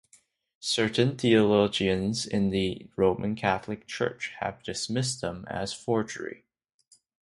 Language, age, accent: English, under 19, Canadian English